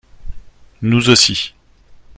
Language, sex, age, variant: French, male, 30-39, Français de métropole